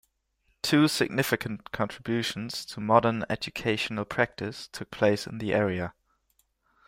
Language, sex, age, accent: English, male, 19-29, England English